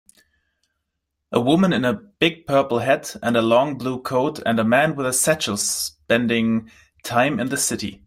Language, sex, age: English, male, 19-29